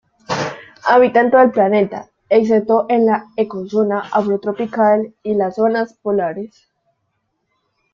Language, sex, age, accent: Spanish, female, under 19, América central